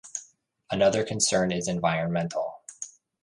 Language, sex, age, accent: English, male, 30-39, United States English